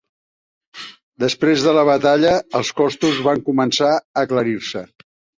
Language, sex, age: Catalan, male, 70-79